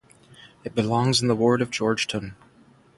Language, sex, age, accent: English, male, 40-49, United States English; Irish English